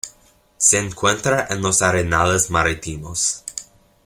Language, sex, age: Spanish, male, under 19